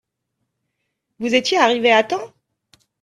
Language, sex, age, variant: French, female, 40-49, Français de métropole